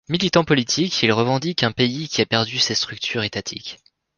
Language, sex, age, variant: French, male, 19-29, Français de métropole